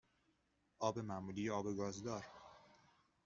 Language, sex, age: Persian, male, 19-29